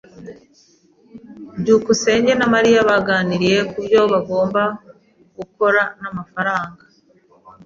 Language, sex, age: Kinyarwanda, female, 40-49